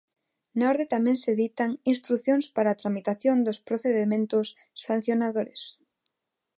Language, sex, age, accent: Galician, female, 19-29, Neofalante